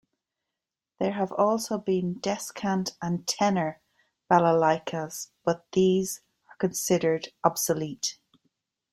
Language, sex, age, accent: English, female, 50-59, Irish English